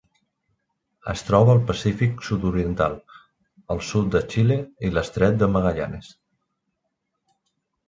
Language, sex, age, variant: Catalan, male, 30-39, Septentrional